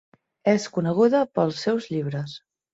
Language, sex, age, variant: Catalan, female, 30-39, Nord-Occidental